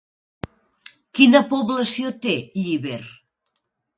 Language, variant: Catalan, Nord-Occidental